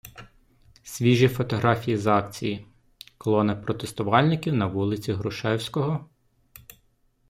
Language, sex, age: Ukrainian, male, 19-29